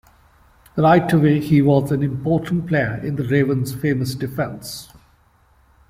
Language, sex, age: English, male, 50-59